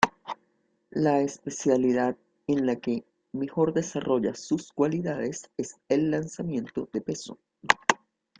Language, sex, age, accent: Spanish, female, 50-59, Caribe: Cuba, Venezuela, Puerto Rico, República Dominicana, Panamá, Colombia caribeña, México caribeño, Costa del golfo de México